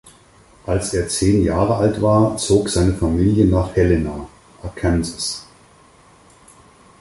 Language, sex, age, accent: German, male, 50-59, Deutschland Deutsch